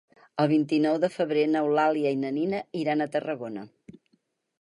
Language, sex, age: Catalan, female, 60-69